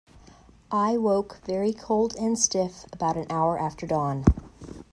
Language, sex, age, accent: English, female, 30-39, United States English